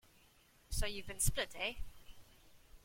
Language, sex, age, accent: English, female, 19-29, Southern African (South Africa, Zimbabwe, Namibia)